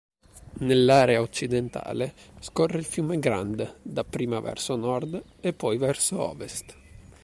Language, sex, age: Italian, male, 19-29